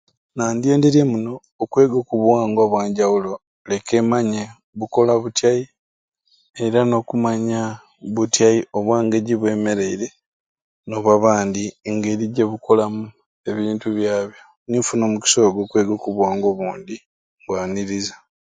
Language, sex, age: Ruuli, male, 30-39